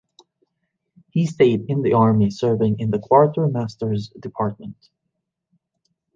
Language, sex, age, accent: English, male, 19-29, United States English